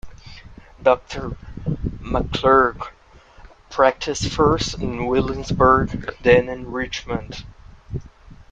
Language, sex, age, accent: English, male, 19-29, United States English